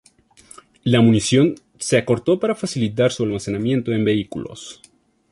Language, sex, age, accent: Spanish, male, 19-29, México